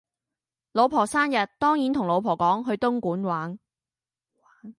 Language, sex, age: Cantonese, female, 19-29